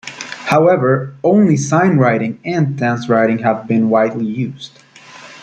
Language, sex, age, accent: English, male, 19-29, United States English